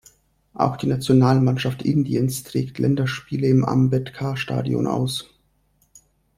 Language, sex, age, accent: German, male, 30-39, Russisch Deutsch